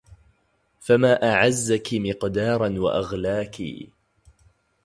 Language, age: Arabic, 19-29